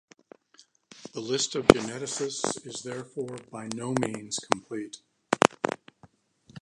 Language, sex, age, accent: English, male, 60-69, United States English